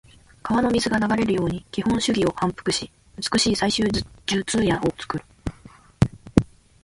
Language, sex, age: Japanese, female, 19-29